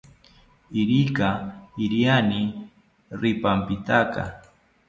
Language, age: South Ucayali Ashéninka, 40-49